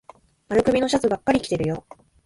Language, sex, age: Japanese, female, 19-29